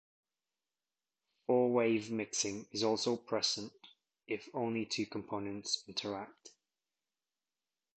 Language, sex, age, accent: English, male, 30-39, England English